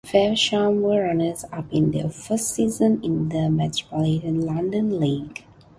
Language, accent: English, India and South Asia (India, Pakistan, Sri Lanka)